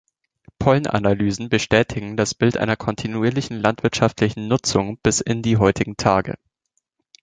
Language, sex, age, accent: German, male, 19-29, Deutschland Deutsch